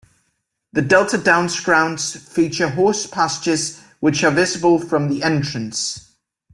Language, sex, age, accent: English, male, 19-29, England English